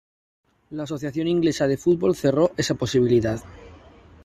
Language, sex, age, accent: Spanish, male, 30-39, España: Norte peninsular (Asturias, Castilla y León, Cantabria, País Vasco, Navarra, Aragón, La Rioja, Guadalajara, Cuenca)